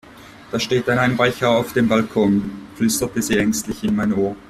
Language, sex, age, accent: German, male, 30-39, Schweizerdeutsch